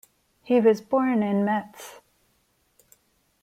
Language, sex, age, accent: English, female, 30-39, India and South Asia (India, Pakistan, Sri Lanka)